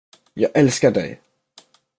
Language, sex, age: Swedish, male, under 19